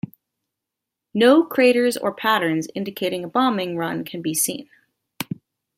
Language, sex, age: English, female, 19-29